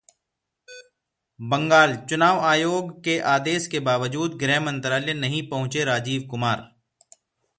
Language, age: Hindi, 30-39